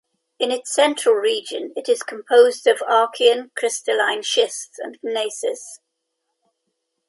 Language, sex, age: English, female, 70-79